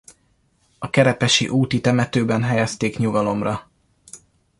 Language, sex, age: Hungarian, male, 19-29